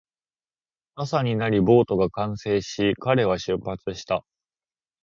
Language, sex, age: Japanese, male, under 19